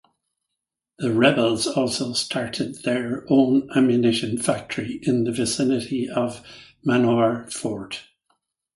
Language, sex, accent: English, male, Irish English